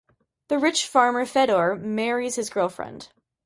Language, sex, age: English, female, 30-39